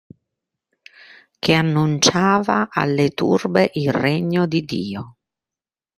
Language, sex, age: Italian, female, 40-49